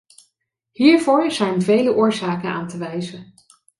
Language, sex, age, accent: Dutch, female, 40-49, Nederlands Nederlands